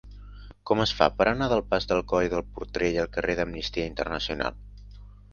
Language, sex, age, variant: Catalan, male, under 19, Central